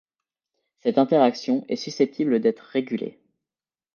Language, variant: French, Français de métropole